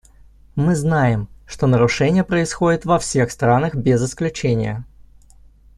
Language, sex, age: Russian, male, 30-39